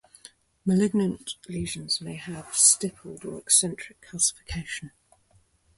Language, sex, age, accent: English, female, 50-59, England English